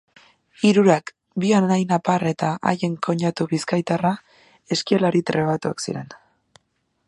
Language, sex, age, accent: Basque, female, 19-29, Erdialdekoa edo Nafarra (Gipuzkoa, Nafarroa)